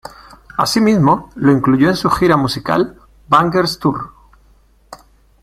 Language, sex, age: Spanish, male, 40-49